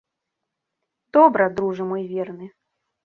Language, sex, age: Belarusian, female, 30-39